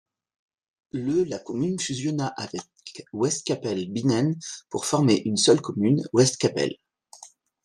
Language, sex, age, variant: French, male, 40-49, Français de métropole